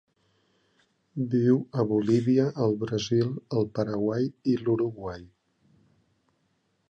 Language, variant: Catalan, Central